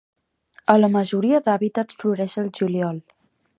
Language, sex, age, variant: Catalan, female, 19-29, Central